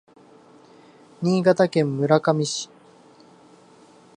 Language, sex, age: Japanese, male, 19-29